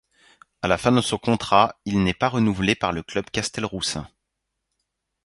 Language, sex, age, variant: French, male, 30-39, Français de métropole